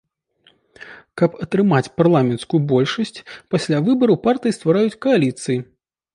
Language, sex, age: Belarusian, male, 30-39